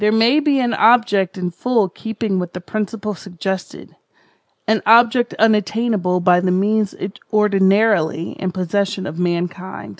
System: none